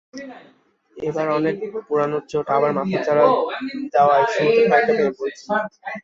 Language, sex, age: Bengali, male, under 19